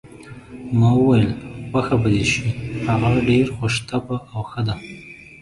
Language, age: Pashto, 30-39